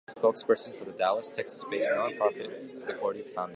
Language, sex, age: English, male, 19-29